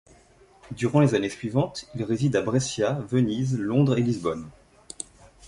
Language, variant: French, Français de métropole